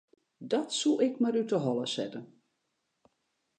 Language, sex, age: Western Frisian, female, 60-69